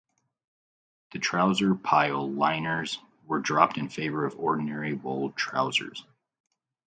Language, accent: English, United States English